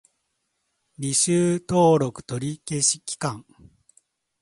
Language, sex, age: Japanese, male, 30-39